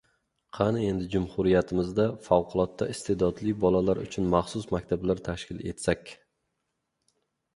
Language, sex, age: Uzbek, male, 40-49